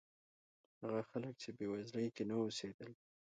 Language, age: Pashto, 19-29